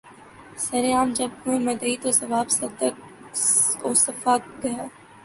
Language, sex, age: Urdu, female, 19-29